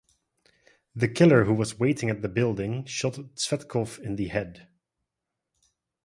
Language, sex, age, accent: English, male, 19-29, Dutch